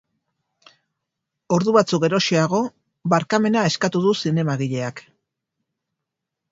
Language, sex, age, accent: Basque, female, 50-59, Erdialdekoa edo Nafarra (Gipuzkoa, Nafarroa)